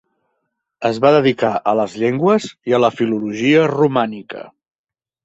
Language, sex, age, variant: Catalan, male, 50-59, Central